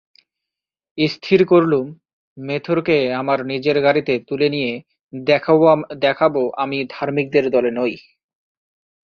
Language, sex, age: Bengali, male, 19-29